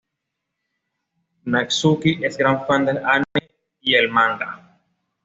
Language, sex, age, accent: Spanish, male, 19-29, Caribe: Cuba, Venezuela, Puerto Rico, República Dominicana, Panamá, Colombia caribeña, México caribeño, Costa del golfo de México